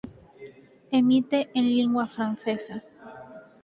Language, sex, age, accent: Galician, female, 19-29, Normativo (estándar)